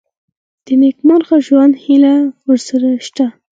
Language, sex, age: Pashto, female, under 19